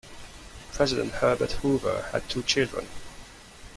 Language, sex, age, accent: English, male, 30-39, England English